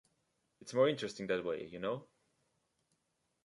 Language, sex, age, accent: English, male, 19-29, United States English